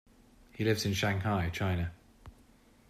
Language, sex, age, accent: English, male, 30-39, England English